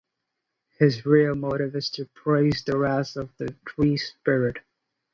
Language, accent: English, England English